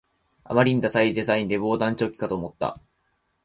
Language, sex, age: Japanese, male, 19-29